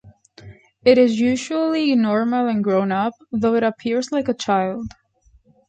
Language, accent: English, United States English